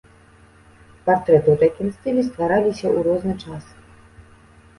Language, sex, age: Belarusian, female, 19-29